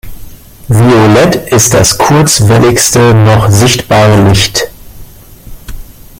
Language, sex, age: German, male, 50-59